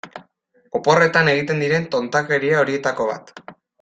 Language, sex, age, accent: Basque, male, under 19, Erdialdekoa edo Nafarra (Gipuzkoa, Nafarroa)